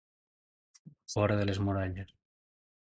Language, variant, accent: Catalan, Nord-Occidental, nord-occidental